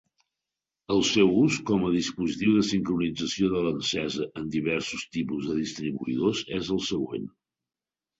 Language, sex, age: Catalan, male, 60-69